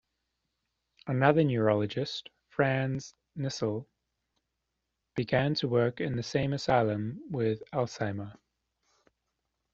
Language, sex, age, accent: English, male, 30-39, New Zealand English